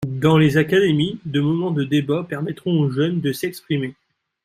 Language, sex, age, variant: French, male, 19-29, Français de métropole